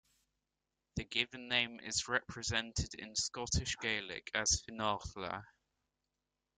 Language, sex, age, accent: English, male, under 19, England English